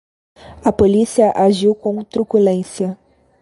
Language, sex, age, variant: Portuguese, female, 30-39, Portuguese (Brasil)